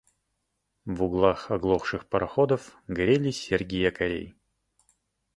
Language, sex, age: Russian, male, 30-39